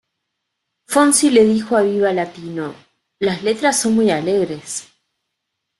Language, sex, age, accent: Spanish, female, 50-59, Rioplatense: Argentina, Uruguay, este de Bolivia, Paraguay